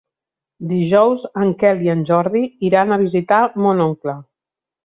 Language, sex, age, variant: Catalan, female, 50-59, Central